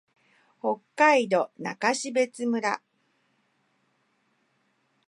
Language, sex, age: Japanese, female, 50-59